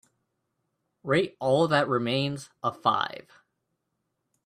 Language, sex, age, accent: English, male, 19-29, United States English